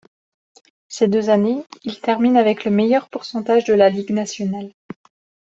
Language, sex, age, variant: French, female, 19-29, Français de métropole